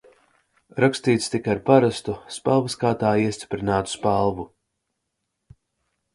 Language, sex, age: Latvian, male, 19-29